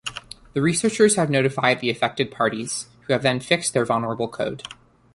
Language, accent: English, United States English